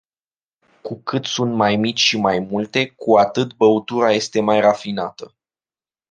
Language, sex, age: Romanian, male, 19-29